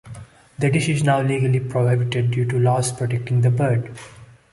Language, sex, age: English, male, 19-29